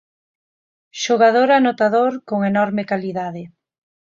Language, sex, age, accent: Galician, female, 30-39, Normativo (estándar)